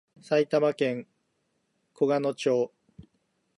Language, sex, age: Japanese, male, 40-49